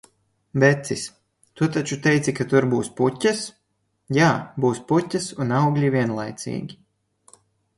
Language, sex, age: Latvian, male, 19-29